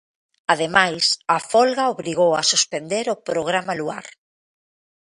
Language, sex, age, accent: Galician, female, 40-49, Normativo (estándar)